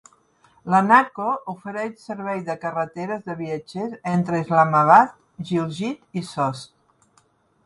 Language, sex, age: Catalan, female, 60-69